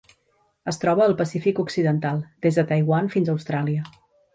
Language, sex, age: Catalan, female, 50-59